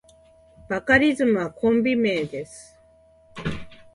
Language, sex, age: Japanese, female, 40-49